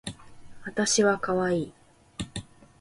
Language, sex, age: Japanese, female, 19-29